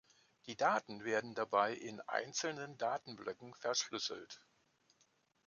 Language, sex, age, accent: German, male, 60-69, Deutschland Deutsch